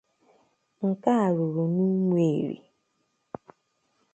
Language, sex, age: Igbo, female, 30-39